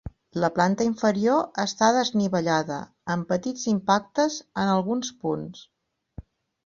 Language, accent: Catalan, Empordanès